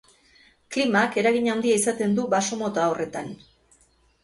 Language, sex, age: Basque, female, 50-59